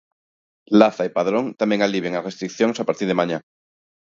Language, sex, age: Galician, male, 30-39